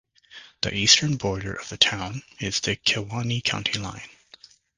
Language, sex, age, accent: English, male, 19-29, United States English